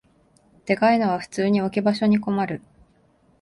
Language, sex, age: Japanese, female, 19-29